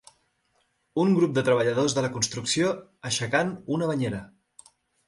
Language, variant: Catalan, Central